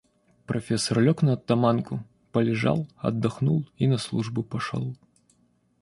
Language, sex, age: Russian, male, 30-39